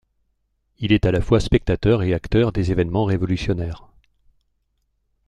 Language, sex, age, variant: French, male, 60-69, Français de métropole